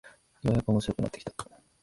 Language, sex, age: Japanese, male, 19-29